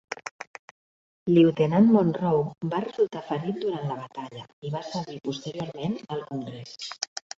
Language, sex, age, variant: Catalan, female, 50-59, Central